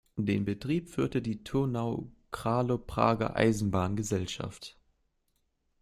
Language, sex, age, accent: German, male, 19-29, Deutschland Deutsch